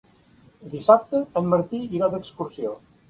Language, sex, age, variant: Catalan, male, 60-69, Central